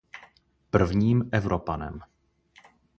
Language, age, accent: Czech, 19-29, pražský